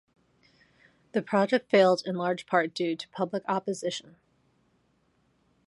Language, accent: English, United States English